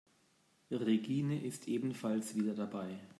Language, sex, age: German, male, 40-49